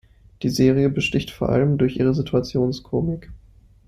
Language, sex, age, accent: German, male, 19-29, Deutschland Deutsch